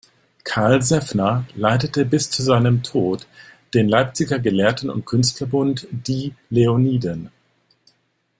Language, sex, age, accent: German, male, 50-59, Deutschland Deutsch